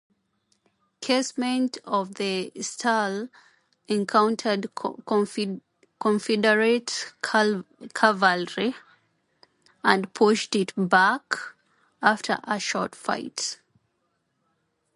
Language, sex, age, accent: English, female, 30-39, Kenyan